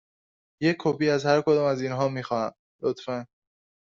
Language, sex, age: Persian, male, under 19